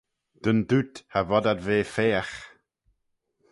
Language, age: Manx, 40-49